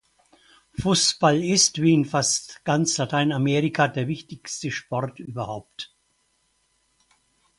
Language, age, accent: German, 70-79, Deutschland Deutsch